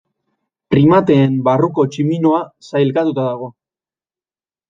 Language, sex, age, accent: Basque, male, 19-29, Erdialdekoa edo Nafarra (Gipuzkoa, Nafarroa)